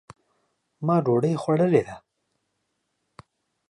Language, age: Pashto, 19-29